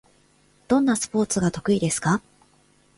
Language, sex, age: Japanese, female, 19-29